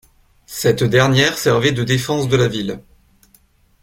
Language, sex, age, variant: French, male, 19-29, Français de métropole